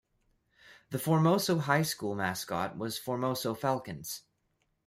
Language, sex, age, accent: English, male, 19-29, Canadian English